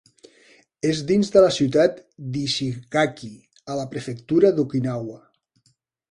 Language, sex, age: Catalan, male, 50-59